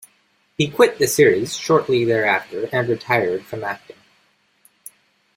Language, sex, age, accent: English, male, 19-29, United States English